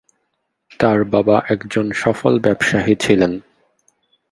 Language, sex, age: Bengali, male, 19-29